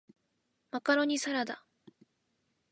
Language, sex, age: Japanese, female, 19-29